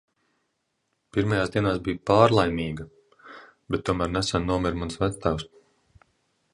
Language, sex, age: Latvian, male, 40-49